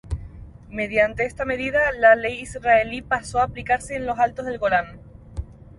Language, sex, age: Spanish, female, 19-29